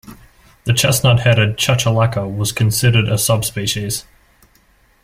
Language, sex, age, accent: English, male, under 19, Australian English